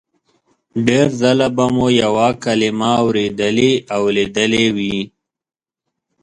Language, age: Pashto, 30-39